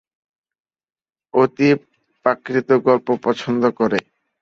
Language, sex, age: Bengali, male, 19-29